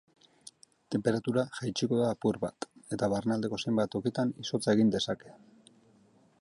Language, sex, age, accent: Basque, male, 40-49, Mendebalekoa (Araba, Bizkaia, Gipuzkoako mendebaleko herri batzuk)